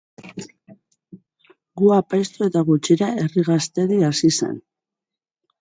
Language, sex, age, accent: Basque, female, 40-49, Mendebalekoa (Araba, Bizkaia, Gipuzkoako mendebaleko herri batzuk)